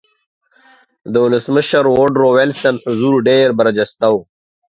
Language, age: Pashto, 30-39